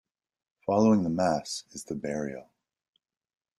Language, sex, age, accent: English, male, 40-49, Canadian English